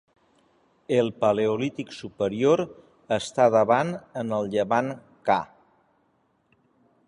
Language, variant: Catalan, Central